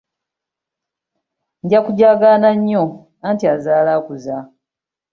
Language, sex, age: Ganda, female, 19-29